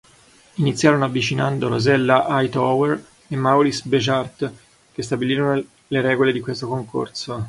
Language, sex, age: Italian, male, 30-39